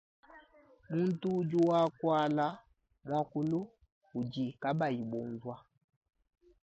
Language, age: Luba-Lulua, 19-29